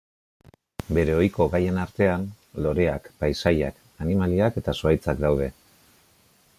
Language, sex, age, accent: Basque, male, 40-49, Mendebalekoa (Araba, Bizkaia, Gipuzkoako mendebaleko herri batzuk)